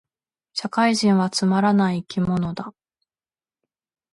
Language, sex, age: Japanese, female, 19-29